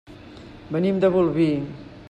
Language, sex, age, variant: Catalan, female, 50-59, Central